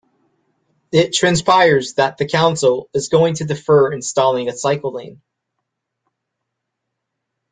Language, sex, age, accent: English, male, 19-29, United States English